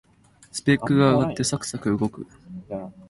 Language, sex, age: Japanese, male, 19-29